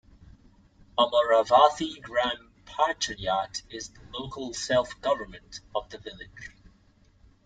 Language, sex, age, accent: English, male, 19-29, Singaporean English